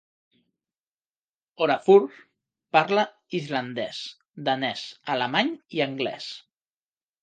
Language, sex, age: Catalan, male, 30-39